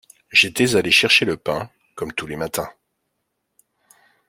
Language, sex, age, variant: French, male, 40-49, Français de métropole